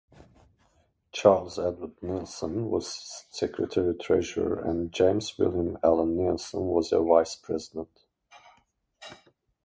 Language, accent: English, United States English; Australian English